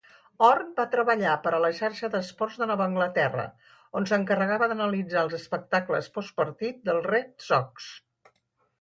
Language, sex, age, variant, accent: Catalan, female, 60-69, Central, central